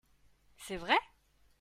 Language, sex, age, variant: French, female, 30-39, Français de métropole